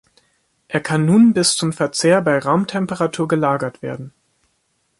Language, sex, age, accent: German, male, 19-29, Deutschland Deutsch